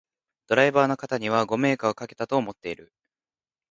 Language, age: Japanese, 19-29